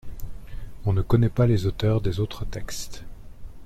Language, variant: French, Français de métropole